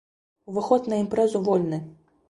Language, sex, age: Belarusian, female, 19-29